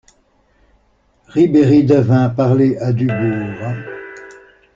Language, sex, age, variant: French, male, 60-69, Français de métropole